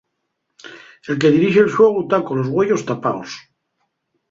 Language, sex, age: Asturian, male, 50-59